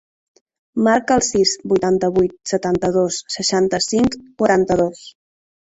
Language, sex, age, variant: Catalan, female, 19-29, Central